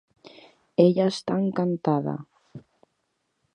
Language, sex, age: Catalan, female, 19-29